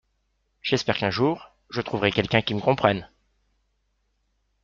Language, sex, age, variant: French, male, 40-49, Français de métropole